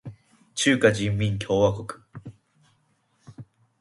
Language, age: Japanese, 19-29